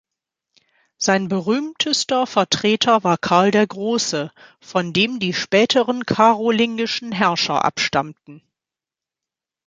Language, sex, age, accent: German, female, 50-59, Deutschland Deutsch